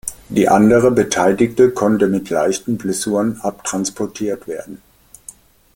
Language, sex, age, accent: German, male, 50-59, Deutschland Deutsch